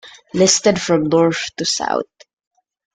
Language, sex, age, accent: English, male, under 19, Filipino